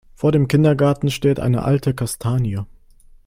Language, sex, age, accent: German, male, 19-29, Deutschland Deutsch